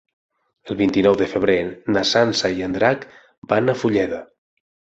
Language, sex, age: Catalan, male, 40-49